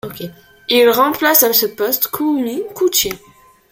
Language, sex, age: French, female, 19-29